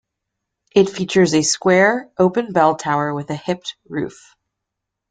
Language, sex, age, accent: English, female, 19-29, United States English